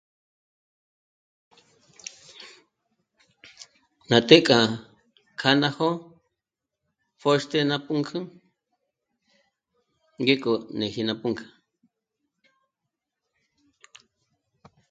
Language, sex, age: Michoacán Mazahua, female, 50-59